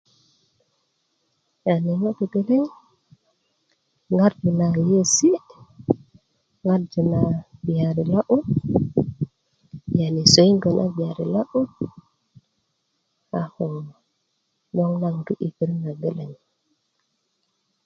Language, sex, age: Kuku, female, 19-29